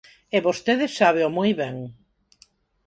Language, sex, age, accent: Galician, female, 50-59, Neofalante